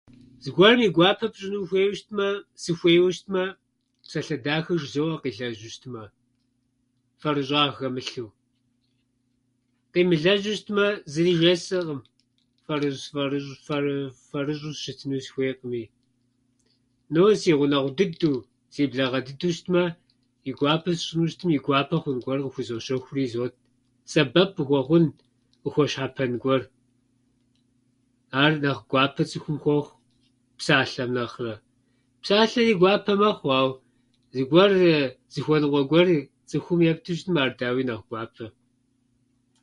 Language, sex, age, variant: Kabardian, male, 50-59, Адыгэбзэ (Къэбэрдей, Кирил, псоми зэдай)